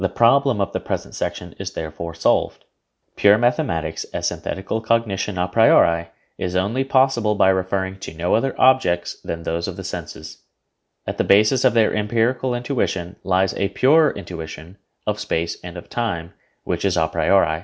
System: none